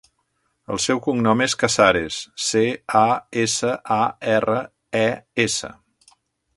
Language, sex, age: Catalan, male, 50-59